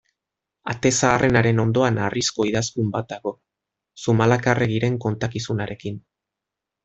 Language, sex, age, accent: Basque, male, 30-39, Mendebalekoa (Araba, Bizkaia, Gipuzkoako mendebaleko herri batzuk)